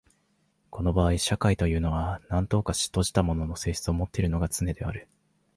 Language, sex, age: Japanese, male, 19-29